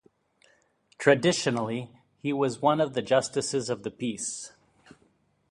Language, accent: English, United States English